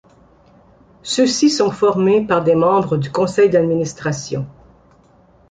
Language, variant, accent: French, Français d'Amérique du Nord, Français du Canada